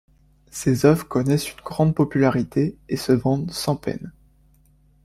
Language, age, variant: French, 19-29, Français de métropole